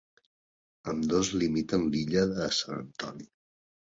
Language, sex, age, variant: Catalan, male, 40-49, Nord-Occidental